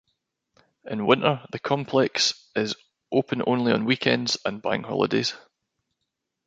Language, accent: English, Scottish English